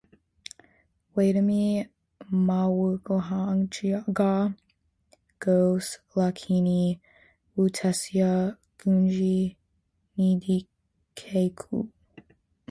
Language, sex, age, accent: English, female, under 19, United States English